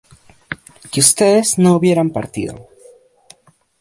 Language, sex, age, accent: Spanish, male, under 19, Andino-Pacífico: Colombia, Perú, Ecuador, oeste de Bolivia y Venezuela andina